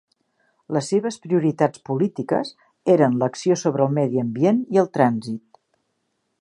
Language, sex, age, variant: Catalan, female, 60-69, Septentrional